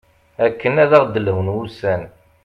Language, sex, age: Kabyle, male, 40-49